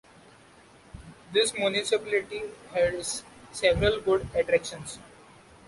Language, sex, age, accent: English, male, 19-29, India and South Asia (India, Pakistan, Sri Lanka)